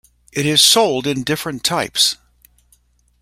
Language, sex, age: English, male, 60-69